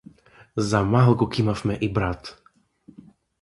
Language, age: Macedonian, 19-29